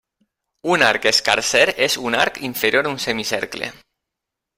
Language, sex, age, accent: Catalan, male, 40-49, valencià